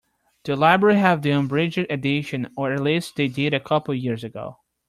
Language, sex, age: English, male, 19-29